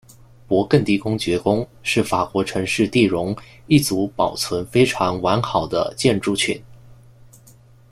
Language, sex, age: Chinese, male, 19-29